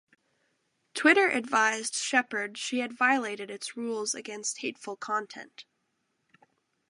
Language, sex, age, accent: English, female, under 19, United States English